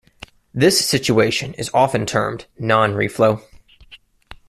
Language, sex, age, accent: English, male, 19-29, United States English